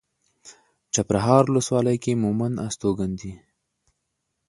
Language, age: Pashto, 30-39